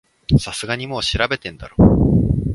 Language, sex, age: Japanese, male, 19-29